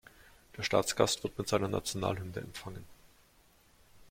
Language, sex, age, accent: German, male, 50-59, Deutschland Deutsch